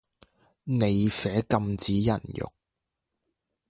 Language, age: Cantonese, 19-29